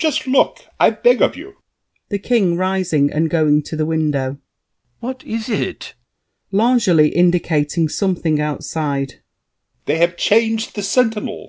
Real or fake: real